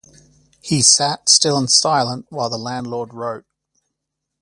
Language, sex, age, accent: English, male, 30-39, Australian English